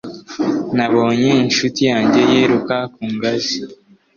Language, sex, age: Kinyarwanda, male, 19-29